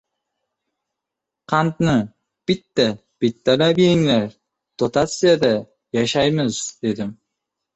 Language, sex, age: Uzbek, male, 19-29